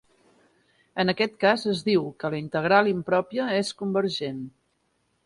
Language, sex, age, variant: Catalan, female, 50-59, Central